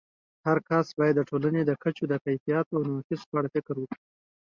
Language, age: Pashto, 19-29